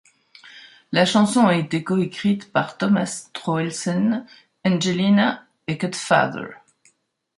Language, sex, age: French, female, 60-69